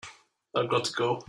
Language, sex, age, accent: English, male, 30-39, Scottish English